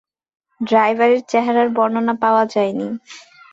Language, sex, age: Bengali, female, 19-29